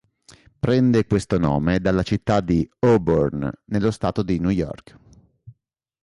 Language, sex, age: Italian, male, 30-39